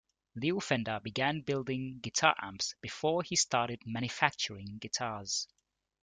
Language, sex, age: English, male, 30-39